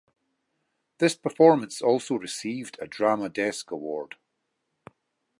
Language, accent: English, Scottish English